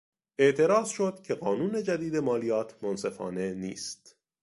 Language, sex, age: Persian, male, 30-39